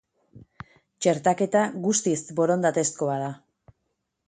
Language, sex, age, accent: Basque, female, 30-39, Mendebalekoa (Araba, Bizkaia, Gipuzkoako mendebaleko herri batzuk)